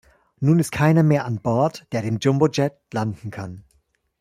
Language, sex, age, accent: German, male, 40-49, Deutschland Deutsch